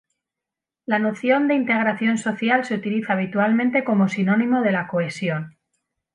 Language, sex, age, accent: Spanish, female, 40-49, España: Centro-Sur peninsular (Madrid, Toledo, Castilla-La Mancha)